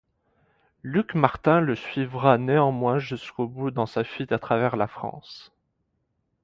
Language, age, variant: French, 19-29, Français de métropole